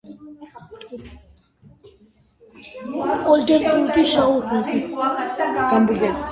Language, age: Georgian, 19-29